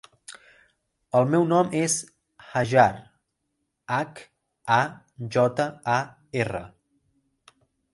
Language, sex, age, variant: Catalan, male, 19-29, Central